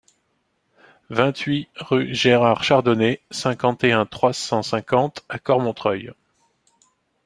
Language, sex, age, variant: French, male, 40-49, Français de métropole